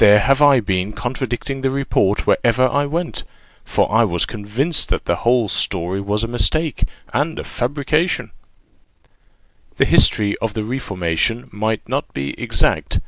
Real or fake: real